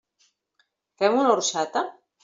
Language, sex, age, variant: Catalan, female, 50-59, Central